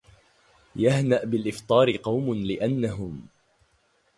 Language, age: Arabic, 19-29